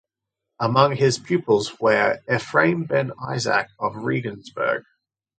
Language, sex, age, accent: English, male, 30-39, Australian English